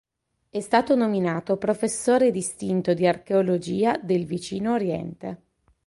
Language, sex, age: Italian, female, 30-39